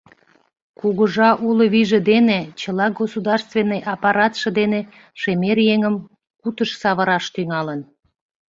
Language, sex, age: Mari, female, 40-49